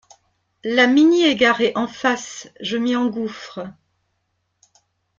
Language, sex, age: French, female, 50-59